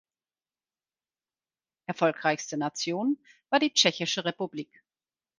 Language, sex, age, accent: German, female, 50-59, Deutschland Deutsch